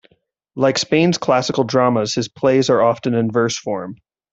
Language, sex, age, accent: English, male, 30-39, Canadian English